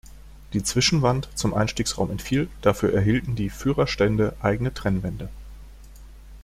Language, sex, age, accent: German, male, 40-49, Deutschland Deutsch